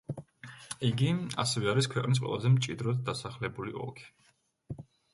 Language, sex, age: Georgian, male, 30-39